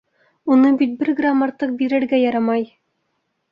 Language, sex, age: Bashkir, female, under 19